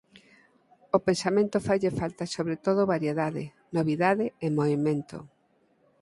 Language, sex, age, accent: Galician, female, 50-59, Normativo (estándar)